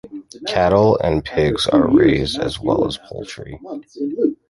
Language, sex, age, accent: English, male, 30-39, United States English